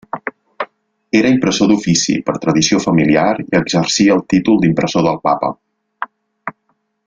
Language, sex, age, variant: Catalan, male, 40-49, Central